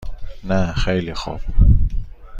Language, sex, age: Persian, male, 30-39